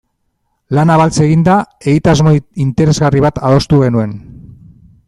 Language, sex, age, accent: Basque, male, 40-49, Mendebalekoa (Araba, Bizkaia, Gipuzkoako mendebaleko herri batzuk)